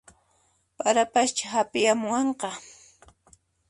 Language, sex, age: Puno Quechua, female, 40-49